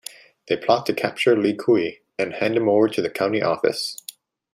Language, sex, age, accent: English, male, 19-29, United States English